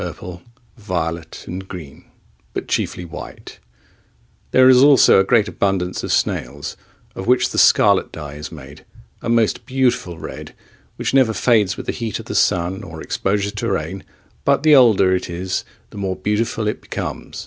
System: none